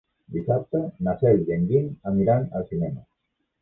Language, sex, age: Catalan, male, 40-49